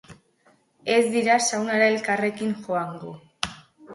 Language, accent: Basque, Mendebalekoa (Araba, Bizkaia, Gipuzkoako mendebaleko herri batzuk)